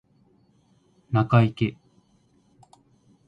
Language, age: Japanese, 19-29